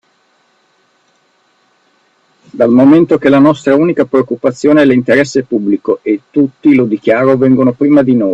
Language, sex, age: Italian, male, 40-49